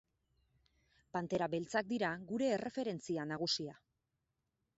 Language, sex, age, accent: Basque, female, 19-29, Erdialdekoa edo Nafarra (Gipuzkoa, Nafarroa)